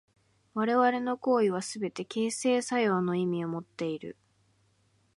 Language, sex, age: Japanese, female, 19-29